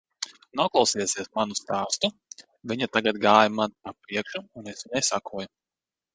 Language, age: Latvian, 30-39